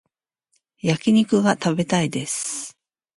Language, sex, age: Japanese, female, 40-49